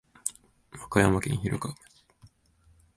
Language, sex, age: Japanese, male, 19-29